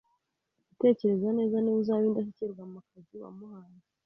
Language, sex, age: Kinyarwanda, female, 30-39